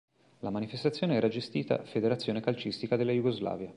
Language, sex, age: Italian, male, 40-49